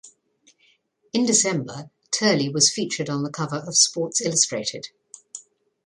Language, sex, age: English, female, 60-69